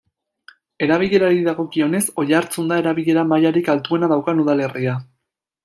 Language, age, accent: Basque, 19-29, Mendebalekoa (Araba, Bizkaia, Gipuzkoako mendebaleko herri batzuk)